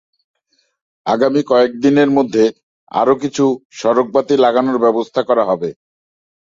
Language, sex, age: Bengali, male, 40-49